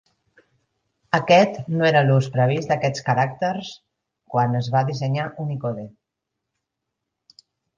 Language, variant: Catalan, Central